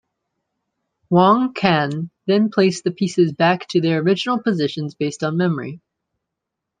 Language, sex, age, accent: English, male, 19-29, United States English